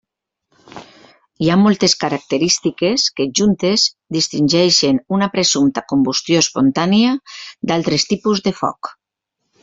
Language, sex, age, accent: Catalan, female, 50-59, valencià